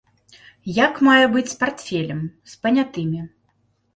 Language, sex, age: Belarusian, female, 30-39